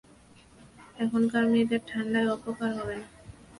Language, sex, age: Bengali, female, 19-29